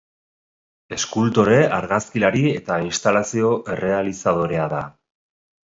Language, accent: Basque, Erdialdekoa edo Nafarra (Gipuzkoa, Nafarroa)